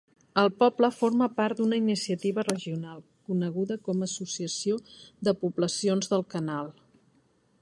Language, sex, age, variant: Catalan, female, 50-59, Central